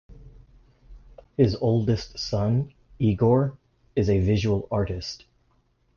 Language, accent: English, United States English